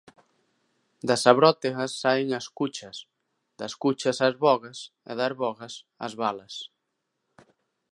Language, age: Galician, 40-49